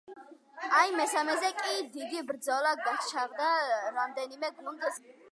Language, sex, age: Georgian, female, under 19